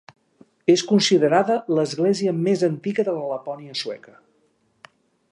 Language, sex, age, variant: Catalan, male, 60-69, Central